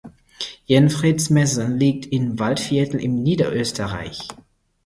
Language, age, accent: German, 19-29, Deutschland Deutsch